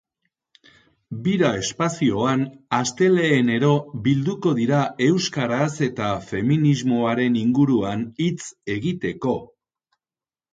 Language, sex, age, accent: Basque, male, 60-69, Erdialdekoa edo Nafarra (Gipuzkoa, Nafarroa)